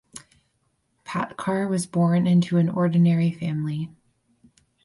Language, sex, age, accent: English, female, 19-29, United States English